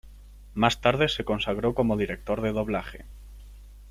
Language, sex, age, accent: Spanish, male, 19-29, España: Sur peninsular (Andalucia, Extremadura, Murcia)